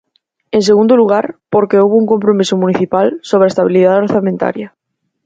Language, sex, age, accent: Galician, female, 19-29, Central (gheada)